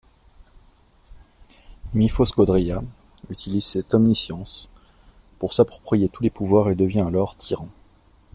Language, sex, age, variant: French, male, 30-39, Français de métropole